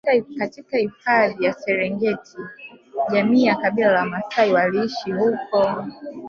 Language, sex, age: Swahili, female, 19-29